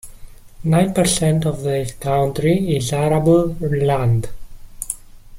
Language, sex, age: English, male, 19-29